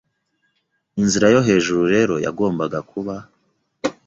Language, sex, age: Kinyarwanda, male, 19-29